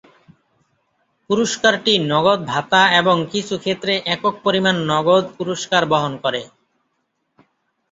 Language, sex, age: Bengali, male, 30-39